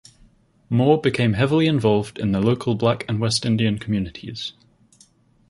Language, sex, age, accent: English, male, under 19, England English